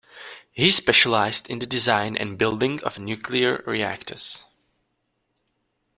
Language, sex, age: English, male, 19-29